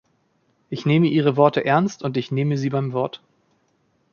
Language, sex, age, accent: German, male, 30-39, Deutschland Deutsch